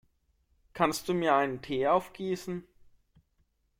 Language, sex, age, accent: German, male, 19-29, Deutschland Deutsch